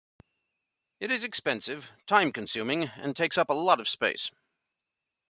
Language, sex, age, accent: English, male, 50-59, United States English